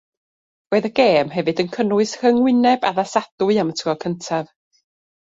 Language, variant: Welsh, North-Western Welsh